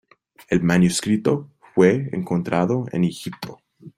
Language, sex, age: Spanish, male, under 19